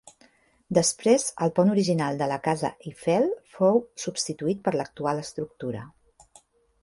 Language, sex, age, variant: Catalan, female, 40-49, Central